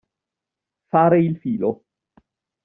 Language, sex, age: Italian, male, 50-59